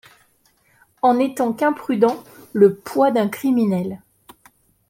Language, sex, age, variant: French, male, 40-49, Français de métropole